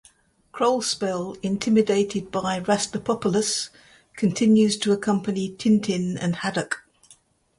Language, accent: English, England English